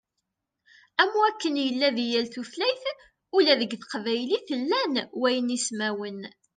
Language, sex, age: Kabyle, female, 40-49